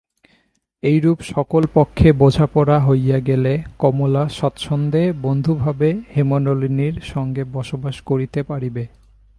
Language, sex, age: Bengali, male, 19-29